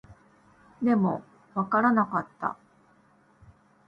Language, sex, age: Japanese, female, 40-49